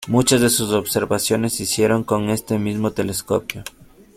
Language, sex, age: Spanish, male, 30-39